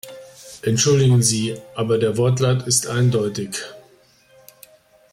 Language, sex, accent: German, male, Deutschland Deutsch